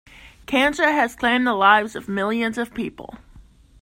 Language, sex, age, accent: English, female, 30-39, United States English